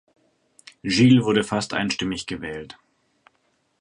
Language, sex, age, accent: German, male, 19-29, Deutschland Deutsch; Süddeutsch